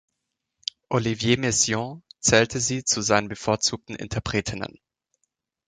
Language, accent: German, Deutschland Deutsch